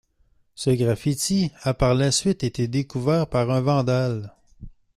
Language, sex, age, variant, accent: French, male, 19-29, Français d'Amérique du Nord, Français du Canada